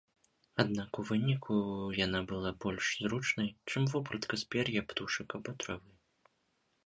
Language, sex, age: Belarusian, male, 19-29